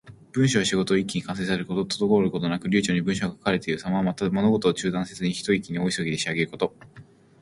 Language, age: Japanese, 19-29